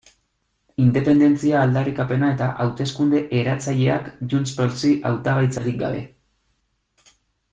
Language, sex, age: Basque, male, 30-39